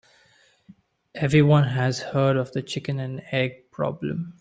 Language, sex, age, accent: English, male, 19-29, India and South Asia (India, Pakistan, Sri Lanka)